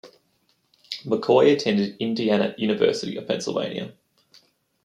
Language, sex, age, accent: English, male, 19-29, Australian English